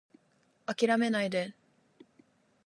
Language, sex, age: Japanese, female, 19-29